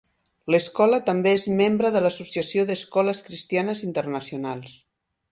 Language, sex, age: Catalan, female, 60-69